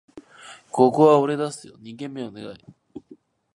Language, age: Japanese, 19-29